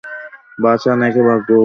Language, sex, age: Bengali, male, under 19